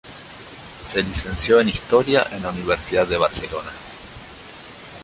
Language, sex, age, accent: Spanish, male, 40-49, Rioplatense: Argentina, Uruguay, este de Bolivia, Paraguay